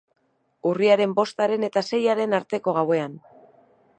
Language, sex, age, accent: Basque, female, 30-39, Erdialdekoa edo Nafarra (Gipuzkoa, Nafarroa)